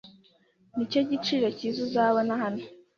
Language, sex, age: Kinyarwanda, female, 19-29